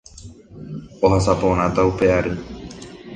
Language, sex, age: Guarani, male, 19-29